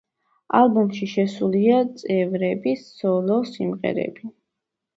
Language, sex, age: Georgian, female, under 19